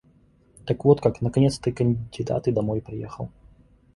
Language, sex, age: Russian, male, 30-39